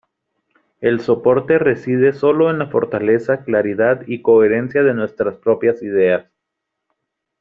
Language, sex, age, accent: Spanish, male, 19-29, México